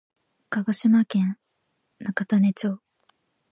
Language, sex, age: Japanese, female, 19-29